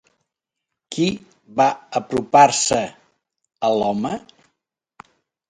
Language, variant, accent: Catalan, Central, central